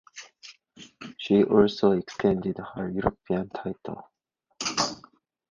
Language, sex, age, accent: English, male, 19-29, Hong Kong English